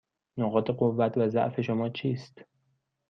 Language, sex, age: Persian, male, 19-29